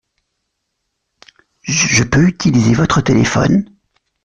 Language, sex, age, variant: French, male, 40-49, Français de métropole